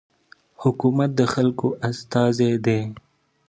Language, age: Pashto, 19-29